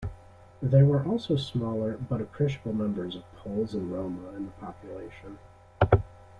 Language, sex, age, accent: English, male, 19-29, United States English